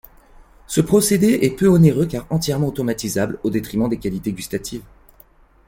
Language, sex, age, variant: French, male, 30-39, Français de métropole